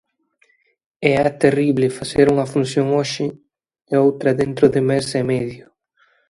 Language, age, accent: Galician, 19-29, Atlántico (seseo e gheada)